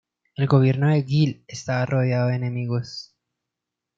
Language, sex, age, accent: Spanish, male, 19-29, Andino-Pacífico: Colombia, Perú, Ecuador, oeste de Bolivia y Venezuela andina